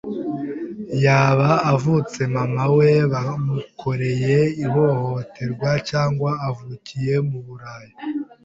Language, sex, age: Kinyarwanda, male, 19-29